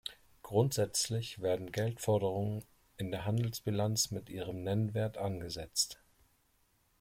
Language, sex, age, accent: German, male, 40-49, Deutschland Deutsch